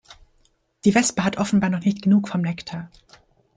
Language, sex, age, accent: German, female, under 19, Deutschland Deutsch